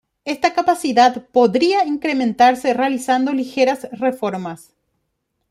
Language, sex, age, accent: Spanish, female, 30-39, Rioplatense: Argentina, Uruguay, este de Bolivia, Paraguay